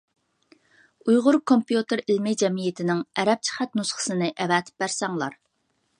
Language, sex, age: Uyghur, female, 40-49